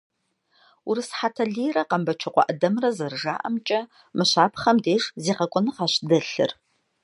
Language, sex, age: Kabardian, female, 40-49